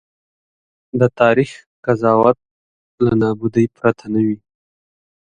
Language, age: Pashto, 19-29